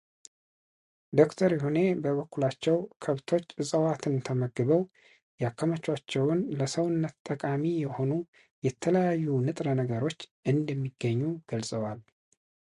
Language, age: Amharic, 40-49